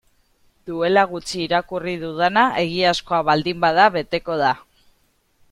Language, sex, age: Basque, female, 30-39